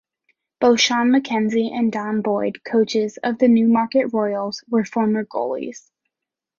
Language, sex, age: English, female, 19-29